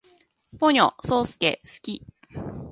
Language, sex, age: Japanese, female, 30-39